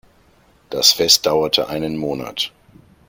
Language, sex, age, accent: German, male, 50-59, Deutschland Deutsch